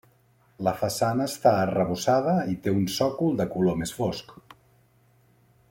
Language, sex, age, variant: Catalan, male, 40-49, Central